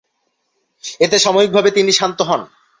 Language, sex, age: Bengali, male, 19-29